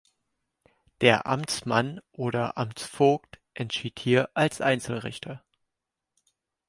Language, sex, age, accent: German, male, 19-29, Deutschland Deutsch